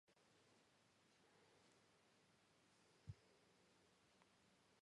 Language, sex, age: Georgian, female, under 19